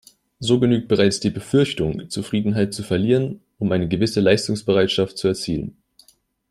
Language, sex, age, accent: German, male, 19-29, Deutschland Deutsch